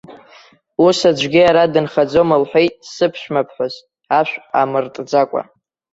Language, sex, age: Abkhazian, male, under 19